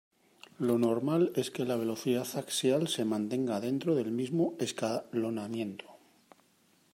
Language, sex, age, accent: Spanish, male, 40-49, España: Norte peninsular (Asturias, Castilla y León, Cantabria, País Vasco, Navarra, Aragón, La Rioja, Guadalajara, Cuenca)